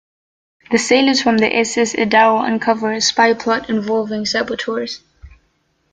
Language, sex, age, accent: English, female, 19-29, United States English